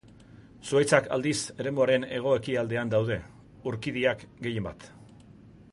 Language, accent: Basque, Mendebalekoa (Araba, Bizkaia, Gipuzkoako mendebaleko herri batzuk)